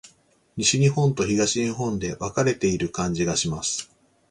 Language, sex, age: Japanese, male, 40-49